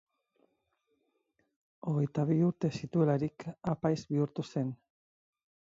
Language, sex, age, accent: Basque, female, 40-49, Mendebalekoa (Araba, Bizkaia, Gipuzkoako mendebaleko herri batzuk)